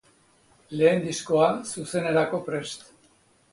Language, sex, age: Basque, male, 60-69